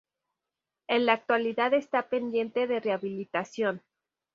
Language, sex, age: Spanish, female, 19-29